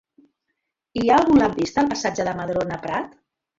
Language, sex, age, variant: Catalan, female, 60-69, Central